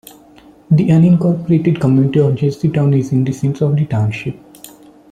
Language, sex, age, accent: English, male, 19-29, India and South Asia (India, Pakistan, Sri Lanka)